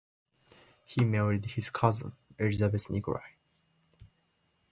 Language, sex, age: English, male, 19-29